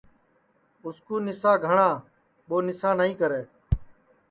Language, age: Sansi, 50-59